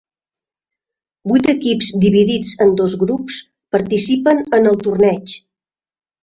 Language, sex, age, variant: Catalan, female, 40-49, Central